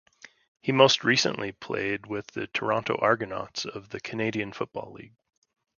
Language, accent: English, United States English